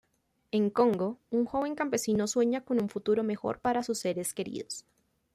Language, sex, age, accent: Spanish, female, 19-29, Caribe: Cuba, Venezuela, Puerto Rico, República Dominicana, Panamá, Colombia caribeña, México caribeño, Costa del golfo de México